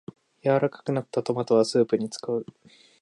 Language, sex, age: Japanese, male, 19-29